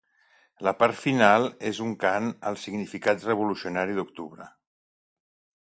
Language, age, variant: Catalan, 60-69, Central